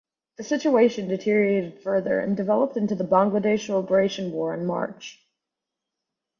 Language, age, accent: English, under 19, United States English